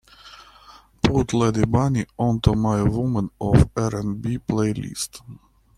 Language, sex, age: English, male, 40-49